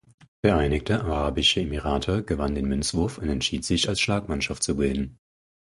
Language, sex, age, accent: German, male, 19-29, Deutschland Deutsch